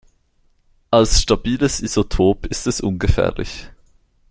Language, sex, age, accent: German, male, 19-29, Schweizerdeutsch